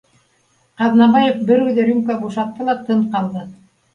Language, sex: Bashkir, female